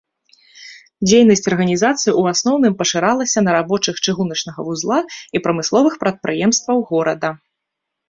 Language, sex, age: Belarusian, female, 30-39